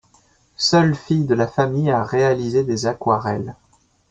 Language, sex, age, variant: French, male, 30-39, Français de métropole